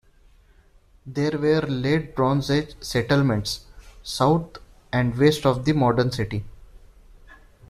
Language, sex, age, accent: English, male, 19-29, India and South Asia (India, Pakistan, Sri Lanka)